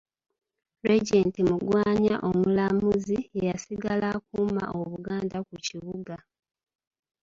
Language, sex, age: Ganda, female, 30-39